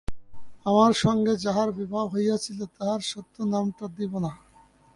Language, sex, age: Bengali, male, 19-29